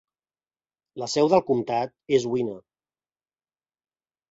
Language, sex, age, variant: Catalan, male, 40-49, Central